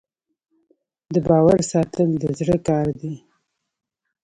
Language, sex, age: Pashto, female, 19-29